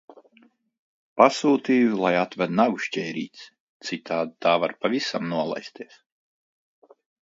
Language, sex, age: Latvian, male, 40-49